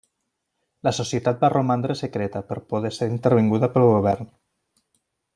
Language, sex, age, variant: Catalan, male, 40-49, Septentrional